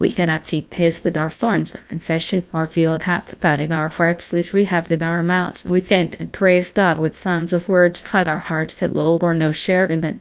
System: TTS, GlowTTS